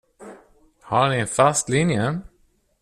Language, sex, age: Swedish, male, 30-39